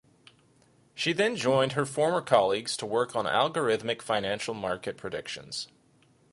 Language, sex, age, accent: English, male, 30-39, United States English